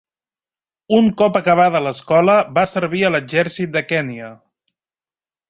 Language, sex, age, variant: Catalan, male, 30-39, Central